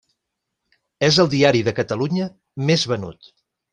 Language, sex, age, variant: Catalan, male, 40-49, Central